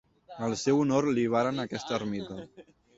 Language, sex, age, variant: Catalan, male, 19-29, Central